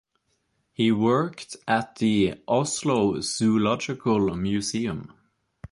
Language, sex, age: English, male, 30-39